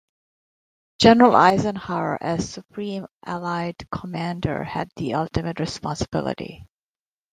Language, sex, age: English, female, 50-59